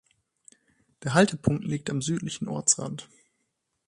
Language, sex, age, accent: German, female, 19-29, Deutschland Deutsch